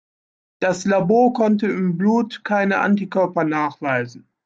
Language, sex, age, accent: German, male, 40-49, Deutschland Deutsch